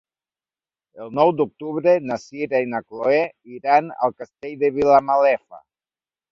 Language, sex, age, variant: Catalan, male, 40-49, Nord-Occidental